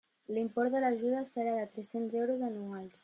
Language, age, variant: Catalan, under 19, Central